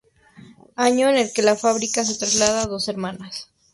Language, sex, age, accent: Spanish, female, 19-29, México